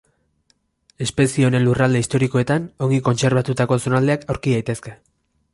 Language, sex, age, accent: Basque, male, 19-29, Erdialdekoa edo Nafarra (Gipuzkoa, Nafarroa)